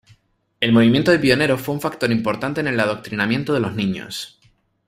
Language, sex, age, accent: Spanish, male, 19-29, España: Islas Canarias